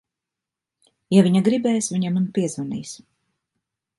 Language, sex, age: Latvian, female, 50-59